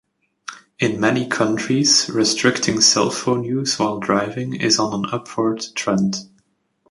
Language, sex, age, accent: English, male, 19-29, England English